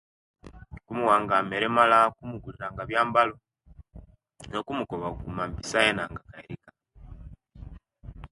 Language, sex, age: Kenyi, male, under 19